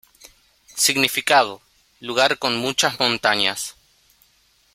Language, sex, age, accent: Spanish, male, 19-29, Rioplatense: Argentina, Uruguay, este de Bolivia, Paraguay